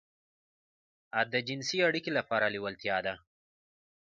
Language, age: Pashto, 19-29